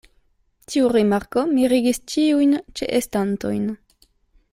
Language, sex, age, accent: Esperanto, female, 19-29, Internacia